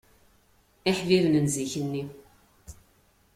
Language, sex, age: Kabyle, female, 80-89